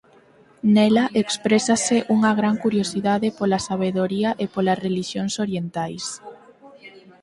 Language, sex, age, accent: Galician, female, under 19, Normativo (estándar)